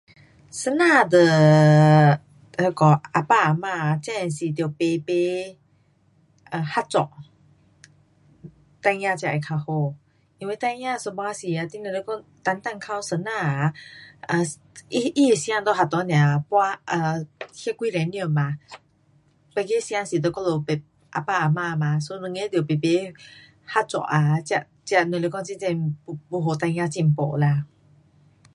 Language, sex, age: Pu-Xian Chinese, female, 40-49